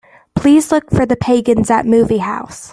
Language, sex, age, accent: English, female, under 19, United States English